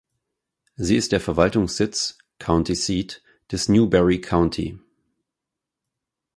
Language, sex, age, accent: German, male, 30-39, Deutschland Deutsch